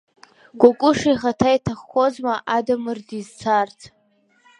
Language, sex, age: Abkhazian, female, under 19